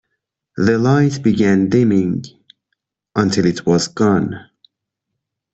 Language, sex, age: English, male, 30-39